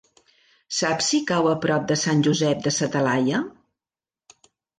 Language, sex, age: Catalan, female, 60-69